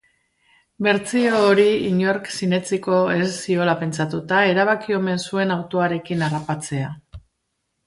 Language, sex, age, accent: Basque, female, 50-59, Mendebalekoa (Araba, Bizkaia, Gipuzkoako mendebaleko herri batzuk)